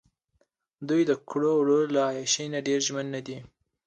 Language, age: Pashto, under 19